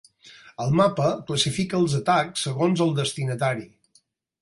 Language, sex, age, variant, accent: Catalan, male, 60-69, Balear, balear